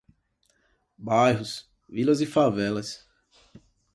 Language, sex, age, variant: Portuguese, male, 19-29, Portuguese (Brasil)